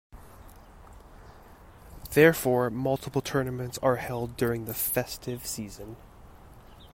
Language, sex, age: English, male, 19-29